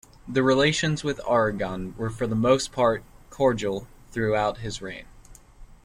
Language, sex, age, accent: English, male, 19-29, United States English